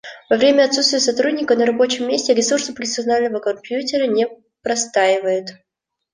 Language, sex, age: Russian, female, 19-29